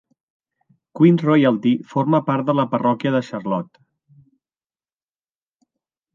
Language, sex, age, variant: Catalan, male, 40-49, Central